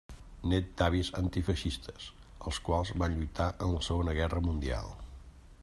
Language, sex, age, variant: Catalan, male, 50-59, Central